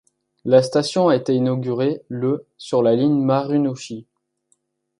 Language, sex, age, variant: French, male, under 19, Français de métropole